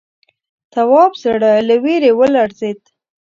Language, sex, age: Pashto, female, under 19